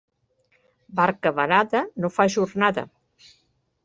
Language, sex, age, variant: Catalan, female, 60-69, Central